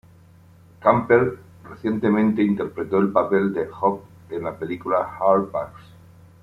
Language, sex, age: Spanish, male, 50-59